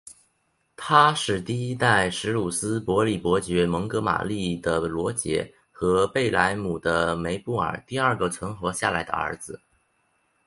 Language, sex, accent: Chinese, male, 出生地：上海市